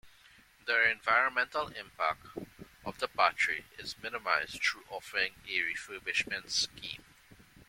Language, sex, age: English, male, 40-49